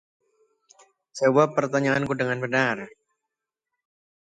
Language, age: Indonesian, 19-29